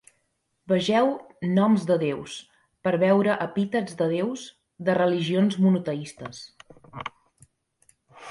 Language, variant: Catalan, Central